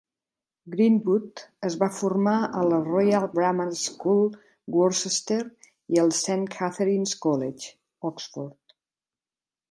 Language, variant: Catalan, Central